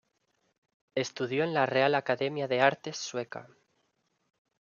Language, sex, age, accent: Spanish, male, 19-29, España: Norte peninsular (Asturias, Castilla y León, Cantabria, País Vasco, Navarra, Aragón, La Rioja, Guadalajara, Cuenca)